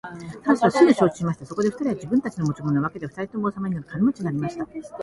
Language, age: Japanese, 60-69